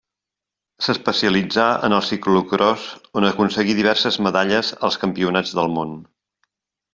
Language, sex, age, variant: Catalan, male, 50-59, Central